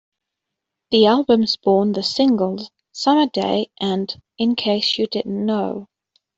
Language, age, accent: English, 19-29, England English